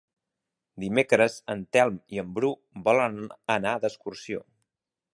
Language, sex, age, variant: Catalan, male, 40-49, Central